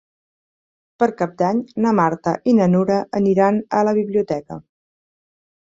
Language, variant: Catalan, Central